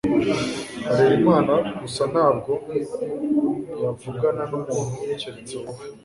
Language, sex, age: Kinyarwanda, male, under 19